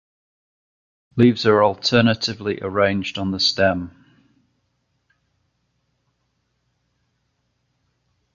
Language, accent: English, England English